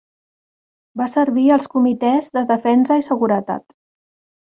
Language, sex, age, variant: Catalan, female, 40-49, Central